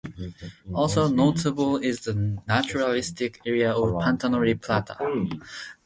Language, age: English, under 19